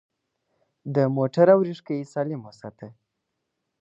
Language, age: Pashto, 19-29